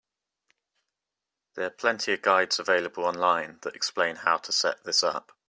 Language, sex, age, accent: English, male, 19-29, England English